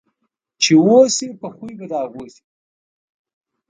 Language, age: Pashto, 50-59